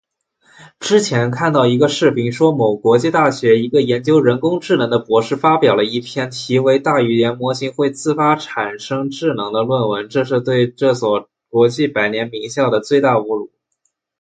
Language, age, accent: Chinese, 19-29, 出生地：江苏省